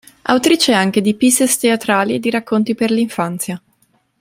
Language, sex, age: Italian, female, 19-29